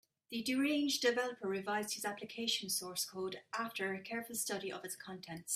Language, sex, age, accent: English, female, 30-39, Irish English